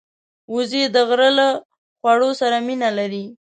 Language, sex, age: Pashto, female, 19-29